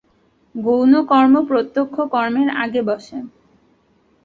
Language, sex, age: Bengali, female, under 19